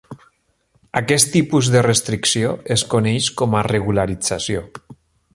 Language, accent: Catalan, valencià